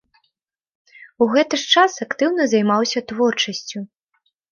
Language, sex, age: Belarusian, female, 19-29